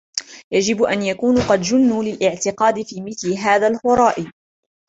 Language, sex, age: Arabic, female, 19-29